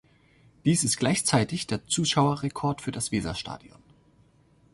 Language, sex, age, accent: German, male, 30-39, Deutschland Deutsch